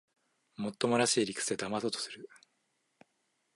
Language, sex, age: Japanese, male, 19-29